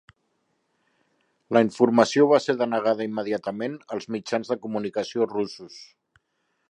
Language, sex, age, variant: Catalan, male, 50-59, Central